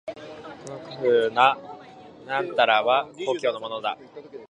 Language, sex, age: Japanese, male, 19-29